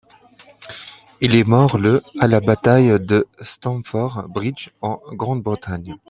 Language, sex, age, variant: French, male, 30-39, Français de métropole